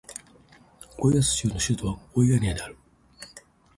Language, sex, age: Japanese, male, 50-59